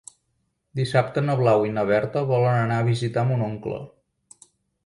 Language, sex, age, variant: Catalan, male, 40-49, Central